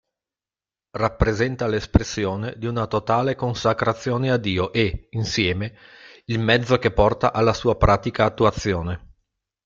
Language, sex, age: Italian, male, 50-59